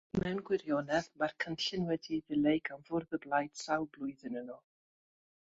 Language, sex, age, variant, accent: Welsh, female, 40-49, South-Western Welsh, Y Deyrnas Unedig Cymraeg